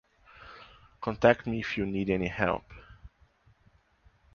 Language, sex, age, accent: English, male, 19-29, United States English